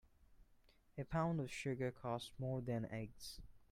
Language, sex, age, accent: English, male, 19-29, India and South Asia (India, Pakistan, Sri Lanka)